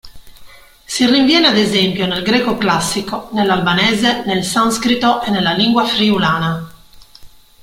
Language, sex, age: Italian, female, 40-49